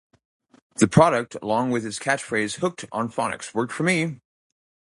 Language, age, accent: English, 40-49, United States English